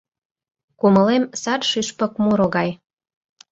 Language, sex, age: Mari, female, 19-29